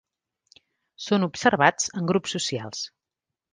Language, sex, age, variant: Catalan, female, 40-49, Central